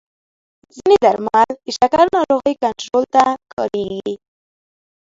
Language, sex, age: Pashto, female, under 19